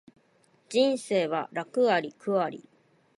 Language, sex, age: Japanese, female, 30-39